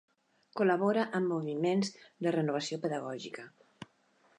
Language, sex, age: Catalan, female, 50-59